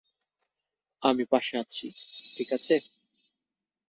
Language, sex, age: Bengali, male, 19-29